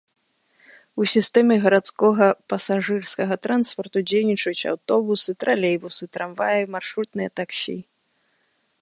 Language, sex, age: Belarusian, female, 30-39